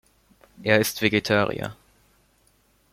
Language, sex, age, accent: German, male, under 19, Deutschland Deutsch